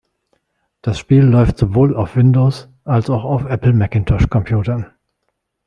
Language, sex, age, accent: German, male, 40-49, Deutschland Deutsch